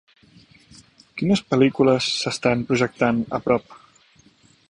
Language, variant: Catalan, Central